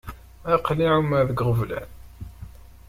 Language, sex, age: Kabyle, male, 19-29